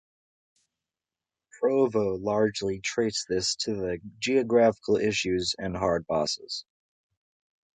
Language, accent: English, United States English